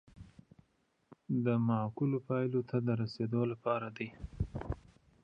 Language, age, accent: Pashto, 19-29, کندهاری لهجه